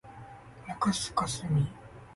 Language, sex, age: Japanese, male, 30-39